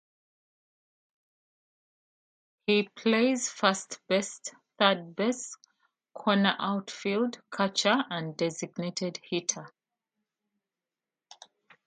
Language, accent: English, United States English